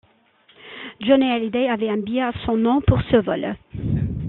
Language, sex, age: French, female, 40-49